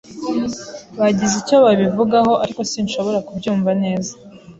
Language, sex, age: Kinyarwanda, female, 19-29